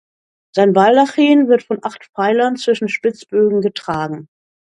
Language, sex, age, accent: German, female, 60-69, Deutschland Deutsch